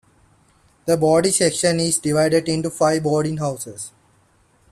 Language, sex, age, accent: English, male, 19-29, India and South Asia (India, Pakistan, Sri Lanka)